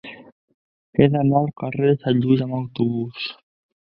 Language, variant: Catalan, Nord-Occidental